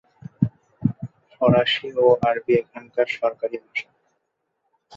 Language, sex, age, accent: Bengali, male, 19-29, Bangladeshi